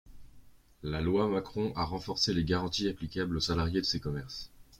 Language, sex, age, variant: French, male, 19-29, Français de métropole